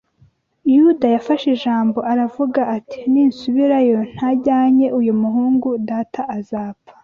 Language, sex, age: Kinyarwanda, female, 19-29